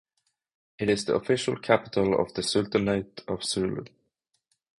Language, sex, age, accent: English, male, 19-29, United States English; England English